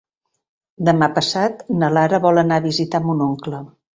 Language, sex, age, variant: Catalan, female, 50-59, Central